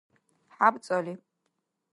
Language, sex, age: Dargwa, female, 19-29